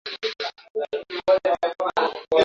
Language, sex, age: Swahili, female, 19-29